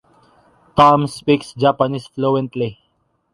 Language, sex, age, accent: English, male, 19-29, Filipino